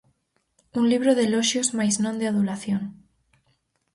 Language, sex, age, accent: Galician, female, 19-29, Normativo (estándar)